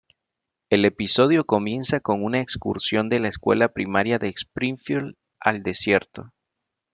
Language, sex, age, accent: Spanish, male, 30-39, Caribe: Cuba, Venezuela, Puerto Rico, República Dominicana, Panamá, Colombia caribeña, México caribeño, Costa del golfo de México